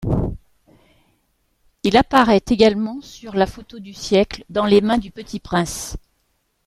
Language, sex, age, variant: French, female, 40-49, Français de métropole